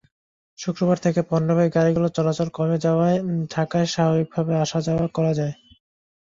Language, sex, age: Bengali, male, 19-29